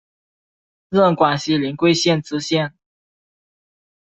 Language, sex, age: Chinese, male, 19-29